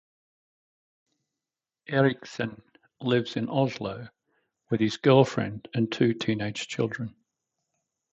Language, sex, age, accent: English, male, 60-69, Australian English